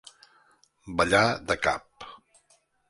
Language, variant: Catalan, Central